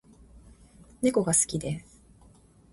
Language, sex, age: Japanese, female, 40-49